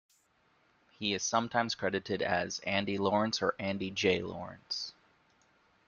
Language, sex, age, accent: English, male, 19-29, United States English